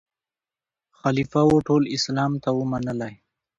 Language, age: Pashto, 19-29